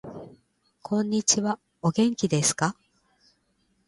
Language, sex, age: Japanese, female, 50-59